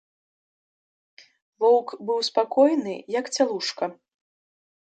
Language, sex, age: Belarusian, female, 19-29